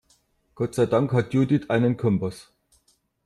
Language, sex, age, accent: German, male, 50-59, Deutschland Deutsch